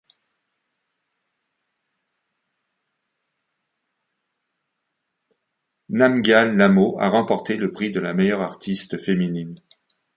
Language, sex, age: French, male, 60-69